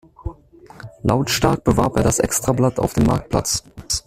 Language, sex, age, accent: German, male, 19-29, Deutschland Deutsch